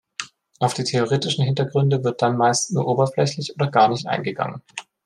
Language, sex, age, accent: German, male, 19-29, Deutschland Deutsch